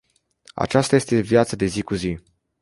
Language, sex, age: Romanian, male, 19-29